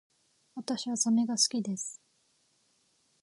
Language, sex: Japanese, female